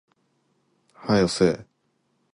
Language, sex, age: Japanese, male, 19-29